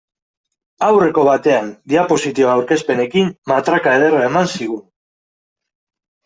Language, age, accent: Basque, 30-39, Mendebalekoa (Araba, Bizkaia, Gipuzkoako mendebaleko herri batzuk)